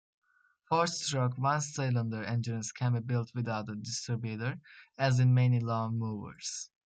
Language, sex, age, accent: English, male, under 19, United States English